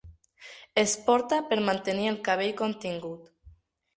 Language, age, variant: Catalan, under 19, Central